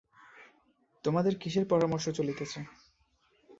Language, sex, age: Bengali, male, 19-29